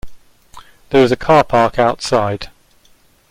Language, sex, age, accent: English, male, 60-69, England English